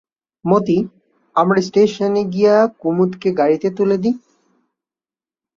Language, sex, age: Bengali, male, 19-29